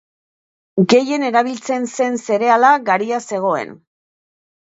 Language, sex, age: Basque, female, 50-59